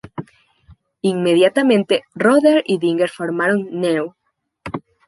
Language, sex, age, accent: Spanish, female, 19-29, Andino-Pacífico: Colombia, Perú, Ecuador, oeste de Bolivia y Venezuela andina